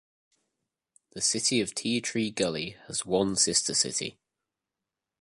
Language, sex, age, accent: English, male, 19-29, England English